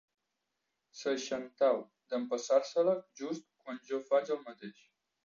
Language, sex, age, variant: Catalan, male, 19-29, Nord-Occidental